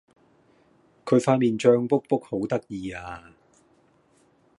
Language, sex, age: Cantonese, male, 40-49